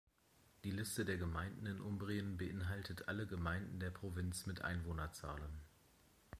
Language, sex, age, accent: German, male, 30-39, Deutschland Deutsch